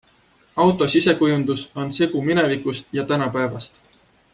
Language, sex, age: Estonian, male, 19-29